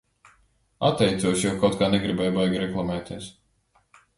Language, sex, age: Latvian, male, 30-39